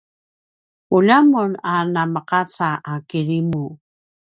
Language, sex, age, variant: Paiwan, female, 50-59, pinayuanan a kinaikacedasan (東排灣語)